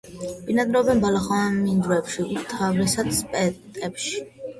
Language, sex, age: Georgian, female, under 19